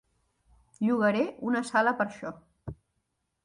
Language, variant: Catalan, Central